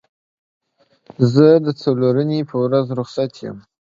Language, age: Pashto, under 19